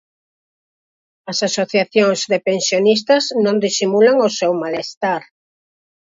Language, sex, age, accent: Galician, female, 50-59, Normativo (estándar)